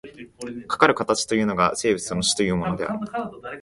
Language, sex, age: Japanese, male, 19-29